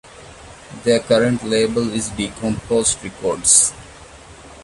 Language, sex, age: English, male, 30-39